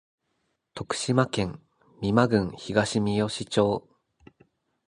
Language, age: Japanese, 19-29